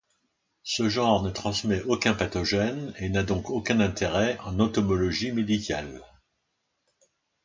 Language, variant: French, Français de métropole